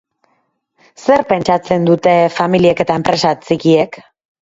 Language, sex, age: Basque, female, 30-39